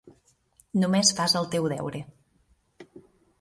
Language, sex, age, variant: Catalan, female, 30-39, Central